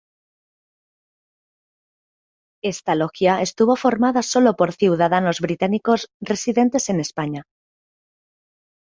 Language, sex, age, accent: Spanish, female, 30-39, España: Centro-Sur peninsular (Madrid, Toledo, Castilla-La Mancha)